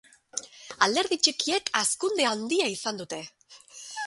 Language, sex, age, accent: Basque, female, 40-49, Erdialdekoa edo Nafarra (Gipuzkoa, Nafarroa)